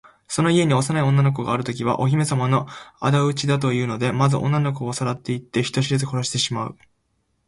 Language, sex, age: Japanese, male, 19-29